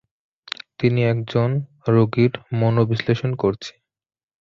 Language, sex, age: Bengali, male, 19-29